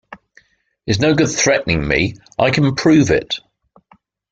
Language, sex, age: English, male, 60-69